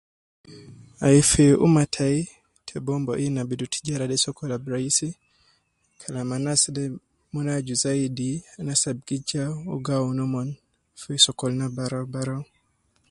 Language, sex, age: Nubi, male, 19-29